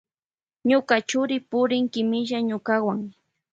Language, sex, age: Loja Highland Quichua, female, 19-29